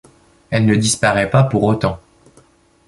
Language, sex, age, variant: French, male, 19-29, Français de métropole